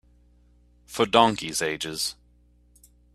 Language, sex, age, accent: English, male, 30-39, United States English